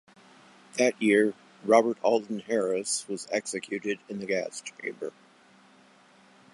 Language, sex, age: English, male, 70-79